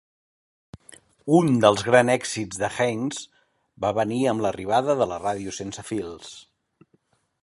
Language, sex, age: Catalan, male, 40-49